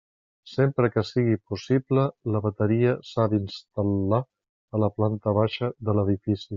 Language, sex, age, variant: Catalan, male, 40-49, Central